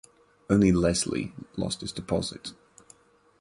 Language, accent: English, England English